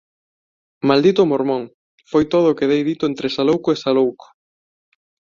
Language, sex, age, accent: Galician, male, 19-29, Neofalante